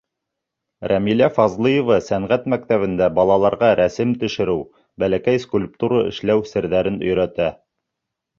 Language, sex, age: Bashkir, male, 30-39